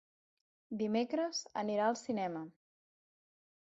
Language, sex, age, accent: Catalan, female, 19-29, central; nord-occidental